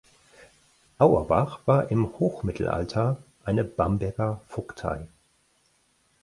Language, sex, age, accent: German, male, 40-49, Deutschland Deutsch